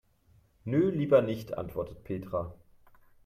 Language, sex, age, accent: German, male, 19-29, Deutschland Deutsch